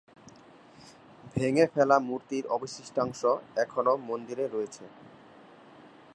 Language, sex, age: Bengali, male, 19-29